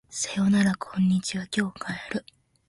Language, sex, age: Japanese, female, 19-29